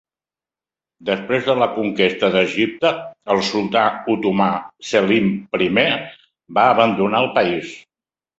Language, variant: Catalan, Central